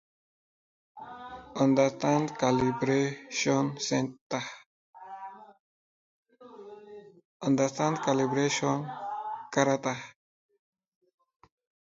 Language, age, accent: English, 40-49, United States English